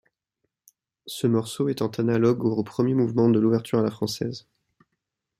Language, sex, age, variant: French, male, 19-29, Français de métropole